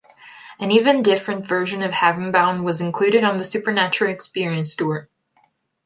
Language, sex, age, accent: English, female, 19-29, United States English